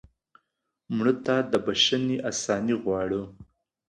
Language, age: Pashto, 19-29